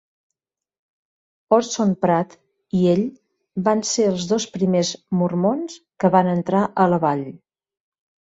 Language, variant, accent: Catalan, Central, central